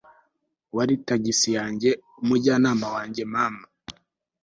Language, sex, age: Kinyarwanda, male, 19-29